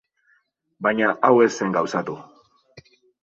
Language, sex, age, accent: Basque, male, 30-39, Mendebalekoa (Araba, Bizkaia, Gipuzkoako mendebaleko herri batzuk)